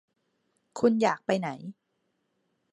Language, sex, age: Thai, female, 30-39